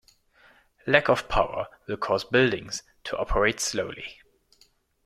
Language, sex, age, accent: English, male, 19-29, England English